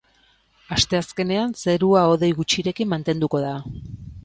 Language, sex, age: Basque, female, 40-49